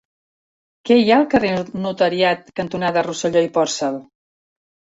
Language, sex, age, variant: Catalan, female, 70-79, Central